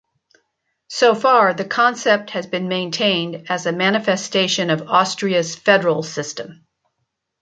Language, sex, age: English, female, 60-69